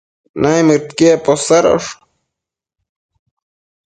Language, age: Matsés, under 19